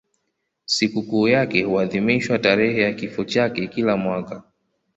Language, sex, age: Swahili, male, 19-29